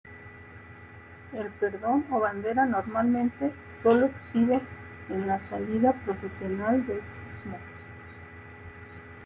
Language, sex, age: Spanish, female, 40-49